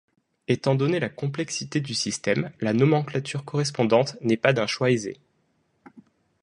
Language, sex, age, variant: French, male, 19-29, Français de métropole